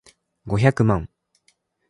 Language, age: Japanese, 19-29